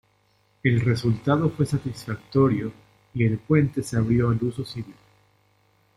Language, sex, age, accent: Spanish, male, 40-49, México